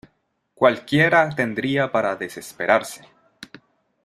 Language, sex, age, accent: Spanish, male, 19-29, Chileno: Chile, Cuyo